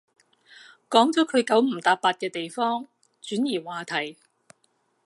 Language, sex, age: Cantonese, female, 60-69